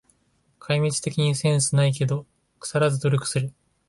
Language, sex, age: Japanese, male, 19-29